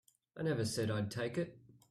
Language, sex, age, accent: English, male, 40-49, Australian English